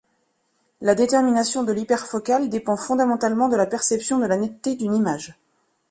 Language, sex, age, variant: French, female, 30-39, Français de métropole